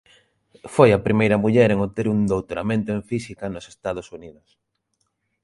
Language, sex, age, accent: Galician, male, 30-39, Normativo (estándar)